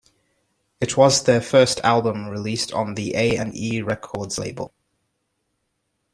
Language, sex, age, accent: English, male, 19-29, England English